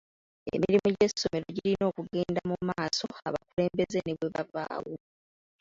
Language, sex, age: Ganda, female, 30-39